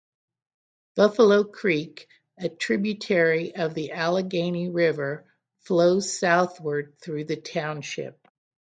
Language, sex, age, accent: English, female, 60-69, United States English